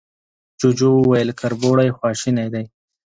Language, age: Pashto, 30-39